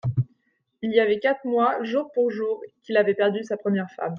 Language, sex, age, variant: French, female, 19-29, Français de métropole